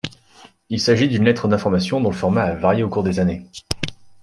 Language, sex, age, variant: French, male, 19-29, Français de métropole